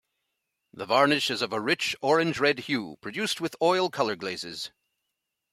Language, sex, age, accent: English, male, 50-59, United States English